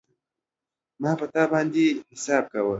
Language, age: Pashto, under 19